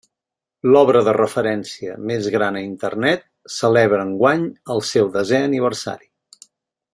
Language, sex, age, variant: Catalan, male, 50-59, Central